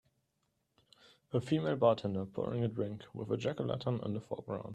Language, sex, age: English, male, 19-29